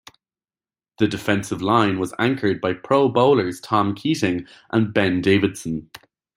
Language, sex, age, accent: English, male, 19-29, Irish English